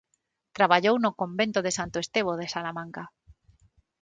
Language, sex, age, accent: Galician, female, 40-49, Normativo (estándar); Neofalante